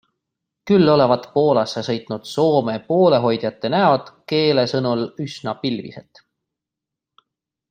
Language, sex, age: Estonian, male, 30-39